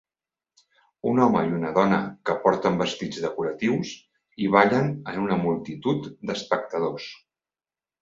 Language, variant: Catalan, Central